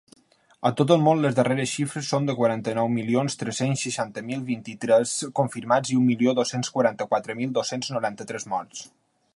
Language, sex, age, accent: Catalan, male, 19-29, balear; valencià